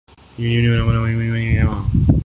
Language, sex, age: Urdu, male, 19-29